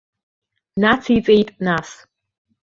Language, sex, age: Abkhazian, female, under 19